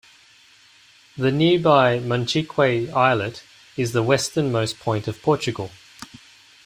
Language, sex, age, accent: English, male, 40-49, Australian English